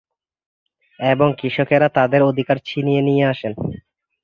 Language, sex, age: Bengali, male, 19-29